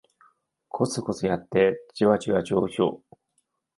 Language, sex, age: Japanese, male, 19-29